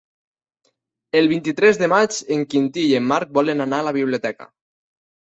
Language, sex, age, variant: Catalan, male, 19-29, Nord-Occidental